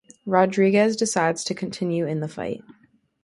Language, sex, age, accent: English, female, under 19, United States English